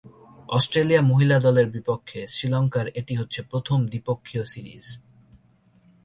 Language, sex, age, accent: Bengali, male, 19-29, Native